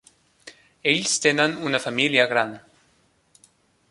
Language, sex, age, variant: Catalan, male, 19-29, Central